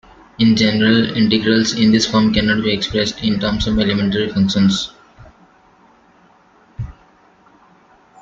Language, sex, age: English, male, 19-29